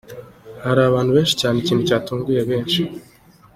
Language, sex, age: Kinyarwanda, male, 19-29